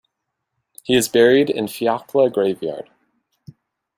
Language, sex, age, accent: English, male, 19-29, United States English